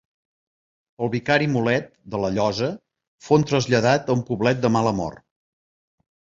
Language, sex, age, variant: Catalan, male, 50-59, Central